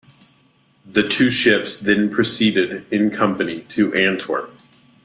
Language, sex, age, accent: English, male, 30-39, United States English